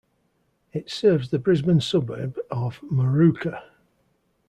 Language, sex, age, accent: English, male, 40-49, England English